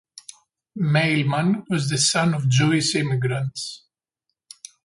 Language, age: English, 40-49